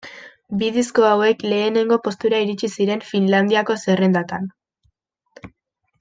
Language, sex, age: Basque, female, under 19